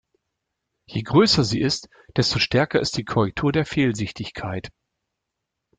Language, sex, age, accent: German, male, 50-59, Deutschland Deutsch